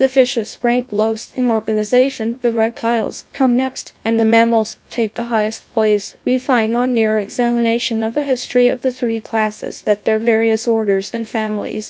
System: TTS, GlowTTS